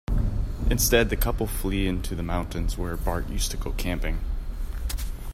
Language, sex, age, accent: English, male, 19-29, United States English